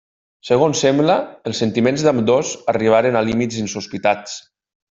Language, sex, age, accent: Catalan, male, 30-39, valencià